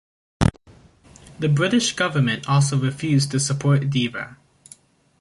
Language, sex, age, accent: English, male, 19-29, United States English